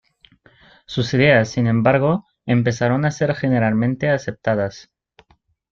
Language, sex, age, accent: Spanish, male, 19-29, México